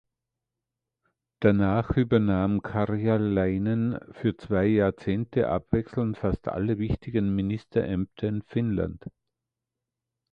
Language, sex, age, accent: German, male, 60-69, Österreichisches Deutsch